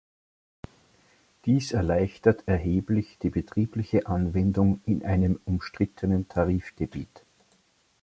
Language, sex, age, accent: German, male, 50-59, Österreichisches Deutsch